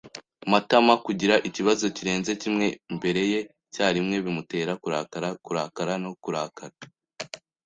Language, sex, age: Kinyarwanda, male, under 19